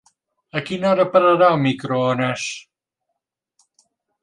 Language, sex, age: Catalan, male, 70-79